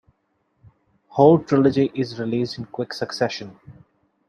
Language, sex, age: English, male, 19-29